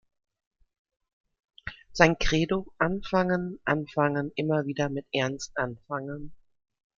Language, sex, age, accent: German, female, 30-39, Deutschland Deutsch